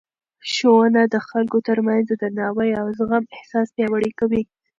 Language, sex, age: Pashto, female, 19-29